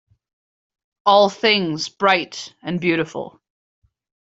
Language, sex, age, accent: English, female, 19-29, Canadian English